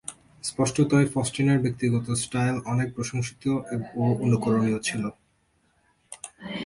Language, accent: Bengali, শুদ্ধ বাংলা